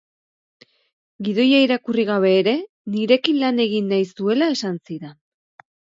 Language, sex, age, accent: Basque, female, 40-49, Erdialdekoa edo Nafarra (Gipuzkoa, Nafarroa)